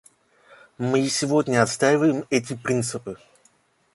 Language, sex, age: Russian, male, 19-29